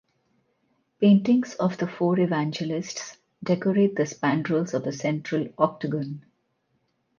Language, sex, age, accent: English, female, 40-49, India and South Asia (India, Pakistan, Sri Lanka)